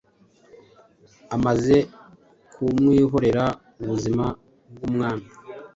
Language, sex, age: Kinyarwanda, male, 30-39